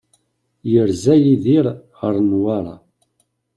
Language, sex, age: Kabyle, male, 30-39